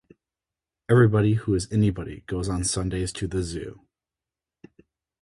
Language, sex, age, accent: English, male, 30-39, United States English